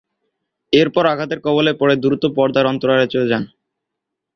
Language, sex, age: Bengali, male, under 19